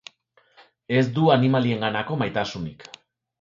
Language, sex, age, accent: Basque, male, 30-39, Erdialdekoa edo Nafarra (Gipuzkoa, Nafarroa)